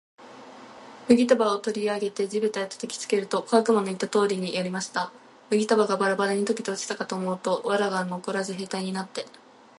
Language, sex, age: Japanese, female, 19-29